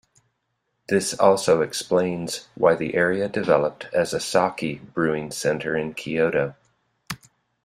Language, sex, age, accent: English, male, 50-59, United States English